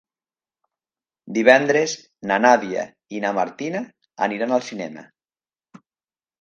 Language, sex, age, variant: Catalan, male, 40-49, Nord-Occidental